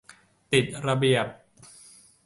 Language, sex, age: Thai, male, 19-29